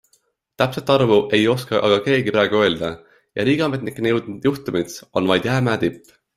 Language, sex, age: Estonian, male, 19-29